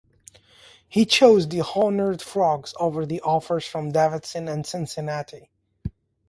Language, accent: English, United States English